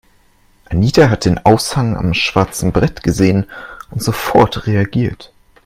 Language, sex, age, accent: German, male, 19-29, Deutschland Deutsch